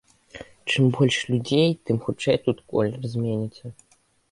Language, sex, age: Belarusian, male, under 19